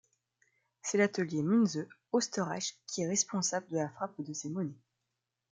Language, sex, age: French, female, 19-29